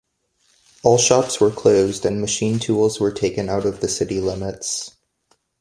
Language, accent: English, United States English